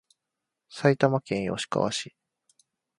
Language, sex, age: Japanese, male, 19-29